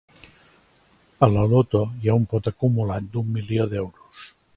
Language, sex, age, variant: Catalan, male, 60-69, Central